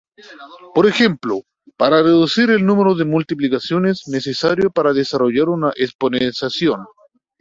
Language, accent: Spanish, Chileno: Chile, Cuyo